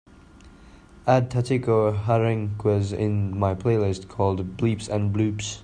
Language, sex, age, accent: English, male, 19-29, India and South Asia (India, Pakistan, Sri Lanka)